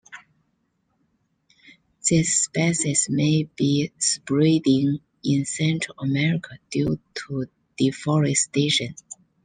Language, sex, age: English, female, 30-39